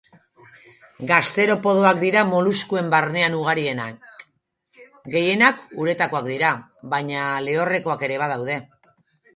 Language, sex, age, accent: Basque, female, 40-49, Erdialdekoa edo Nafarra (Gipuzkoa, Nafarroa)